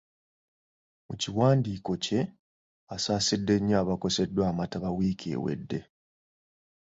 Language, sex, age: Ganda, male, 30-39